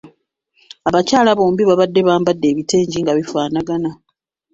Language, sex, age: Ganda, female, 30-39